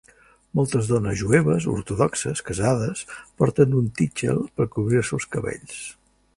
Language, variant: Catalan, Central